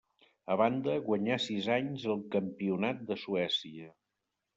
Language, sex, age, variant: Catalan, male, 60-69, Septentrional